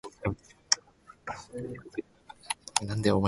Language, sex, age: Japanese, male, 19-29